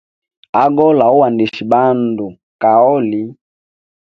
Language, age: Hemba, 19-29